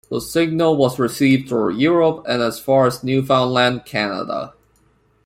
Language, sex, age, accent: English, male, 19-29, United States English